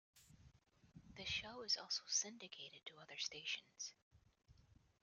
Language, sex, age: English, female, 19-29